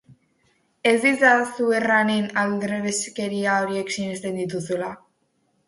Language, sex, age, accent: Basque, female, under 19, Mendebalekoa (Araba, Bizkaia, Gipuzkoako mendebaleko herri batzuk)